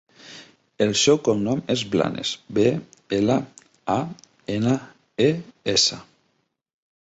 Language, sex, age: Catalan, male, 40-49